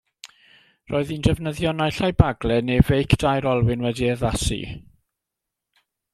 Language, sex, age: Welsh, male, 50-59